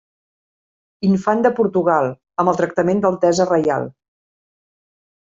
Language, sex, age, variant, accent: Catalan, female, 50-59, Central, central